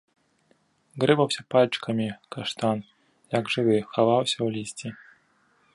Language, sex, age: Belarusian, male, 30-39